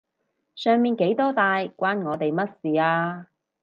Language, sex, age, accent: Cantonese, female, 30-39, 广州音